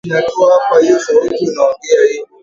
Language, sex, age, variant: Swahili, female, 19-29, Kiswahili cha Bara ya Kenya